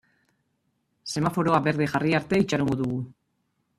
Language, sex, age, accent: Basque, female, 40-49, Mendebalekoa (Araba, Bizkaia, Gipuzkoako mendebaleko herri batzuk)